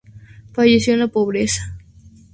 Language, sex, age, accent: Spanish, female, 19-29, México